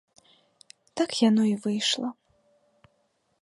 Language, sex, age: Belarusian, female, 19-29